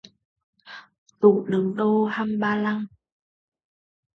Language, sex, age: Vietnamese, female, 19-29